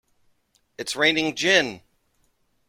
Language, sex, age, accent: English, male, 30-39, United States English